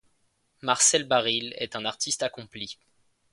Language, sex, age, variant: French, male, 19-29, Français de métropole